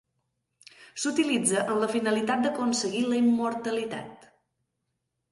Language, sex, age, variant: Catalan, male, 30-39, Balear